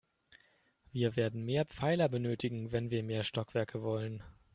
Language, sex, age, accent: German, male, 19-29, Deutschland Deutsch